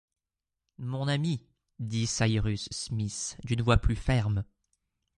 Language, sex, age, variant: French, male, 30-39, Français de métropole